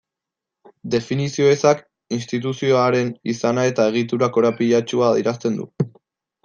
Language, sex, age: Basque, male, 19-29